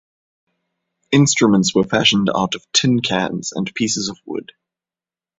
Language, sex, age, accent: English, male, 19-29, Southern African (South Africa, Zimbabwe, Namibia)